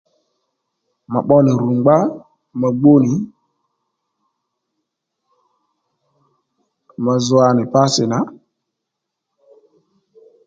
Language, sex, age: Lendu, male, 30-39